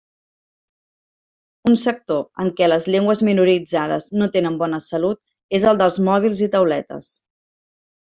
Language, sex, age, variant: Catalan, female, 30-39, Central